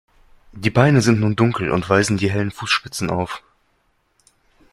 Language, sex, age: German, male, 19-29